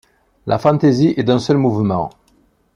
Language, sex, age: French, male, 40-49